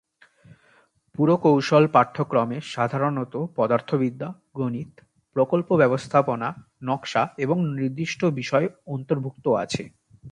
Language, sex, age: Bengali, male, 19-29